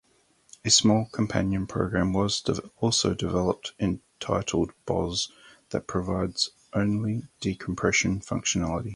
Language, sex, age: English, male, 40-49